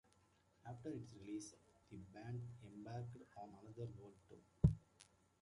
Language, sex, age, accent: English, male, 19-29, United States English